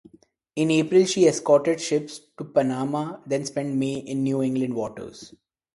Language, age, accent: English, 19-29, India and South Asia (India, Pakistan, Sri Lanka)